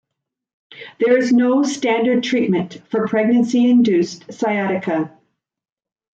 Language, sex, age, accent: English, female, 40-49, Canadian English